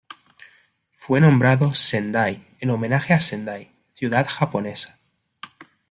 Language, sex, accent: Spanish, male, España: Centro-Sur peninsular (Madrid, Toledo, Castilla-La Mancha)